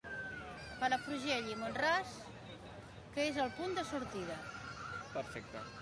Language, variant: Catalan, Central